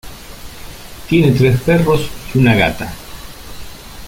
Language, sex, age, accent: Spanish, male, 50-59, Rioplatense: Argentina, Uruguay, este de Bolivia, Paraguay